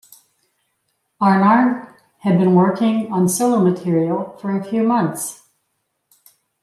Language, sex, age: English, female, 50-59